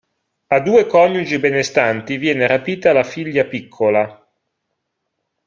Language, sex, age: Italian, male, 40-49